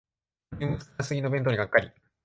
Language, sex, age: Japanese, male, 19-29